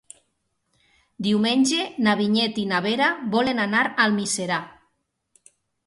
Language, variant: Catalan, Nord-Occidental